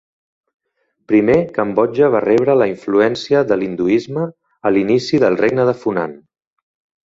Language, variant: Catalan, Central